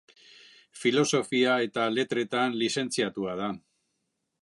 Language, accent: Basque, Mendebalekoa (Araba, Bizkaia, Gipuzkoako mendebaleko herri batzuk)